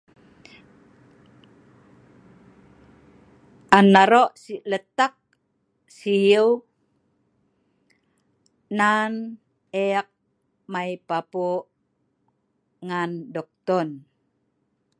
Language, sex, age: Sa'ban, female, 50-59